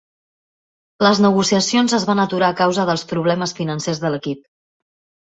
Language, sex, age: Catalan, female, 40-49